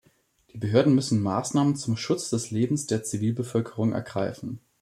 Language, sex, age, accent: German, male, 19-29, Deutschland Deutsch